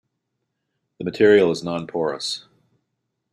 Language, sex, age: English, male, 50-59